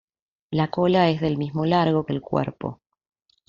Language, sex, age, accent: Spanish, female, 30-39, Rioplatense: Argentina, Uruguay, este de Bolivia, Paraguay